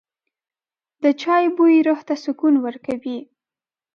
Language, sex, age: Pashto, female, 19-29